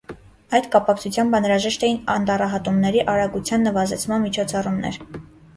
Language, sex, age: Armenian, female, 19-29